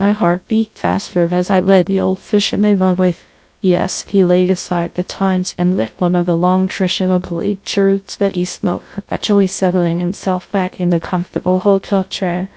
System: TTS, GlowTTS